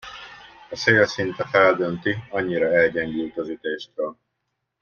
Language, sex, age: Hungarian, male, 50-59